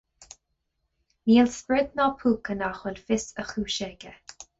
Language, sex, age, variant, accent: Irish, female, 30-39, Gaeilge Chonnacht, Cainteoir líofa, ní ó dhúchas